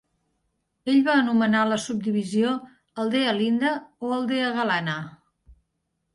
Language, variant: Catalan, Nord-Occidental